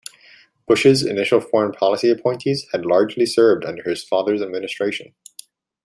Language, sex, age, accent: English, male, 19-29, United States English